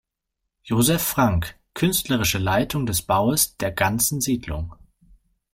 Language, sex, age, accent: German, male, 19-29, Deutschland Deutsch